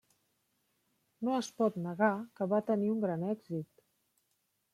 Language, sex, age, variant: Catalan, female, 50-59, Central